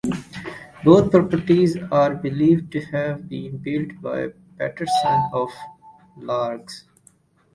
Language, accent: English, United States English